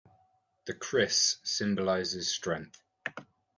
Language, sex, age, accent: English, male, 30-39, England English